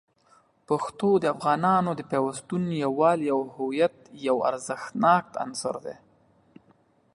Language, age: Pashto, 30-39